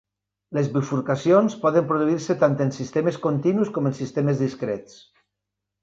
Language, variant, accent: Catalan, Valencià meridional, valencià